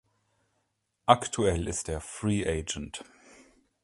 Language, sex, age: German, male, 30-39